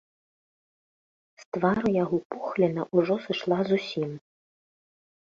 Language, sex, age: Belarusian, female, 40-49